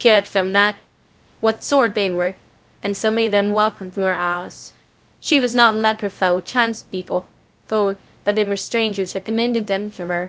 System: TTS, VITS